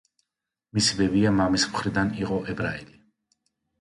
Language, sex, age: Georgian, male, 30-39